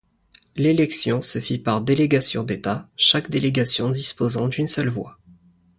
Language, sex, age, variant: French, male, 19-29, Français du nord de l'Afrique